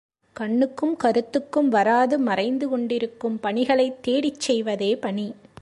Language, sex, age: Tamil, female, 30-39